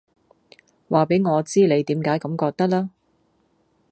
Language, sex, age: Cantonese, female, 40-49